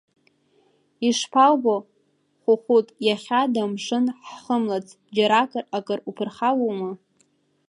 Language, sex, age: Abkhazian, female, under 19